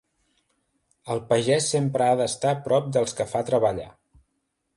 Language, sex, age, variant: Catalan, male, 30-39, Central